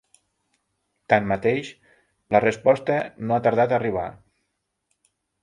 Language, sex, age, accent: Catalan, male, 40-49, Lleidatà